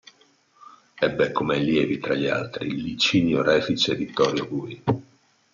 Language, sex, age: Italian, male, 50-59